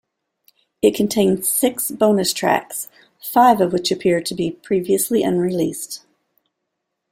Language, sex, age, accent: English, female, 40-49, United States English